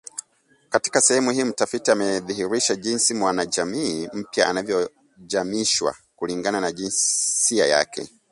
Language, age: Swahili, 30-39